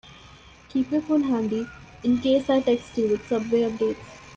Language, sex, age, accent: English, female, 19-29, India and South Asia (India, Pakistan, Sri Lanka)